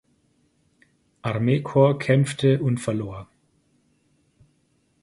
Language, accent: German, Deutschland Deutsch